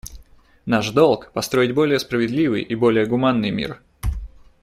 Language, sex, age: Russian, male, 19-29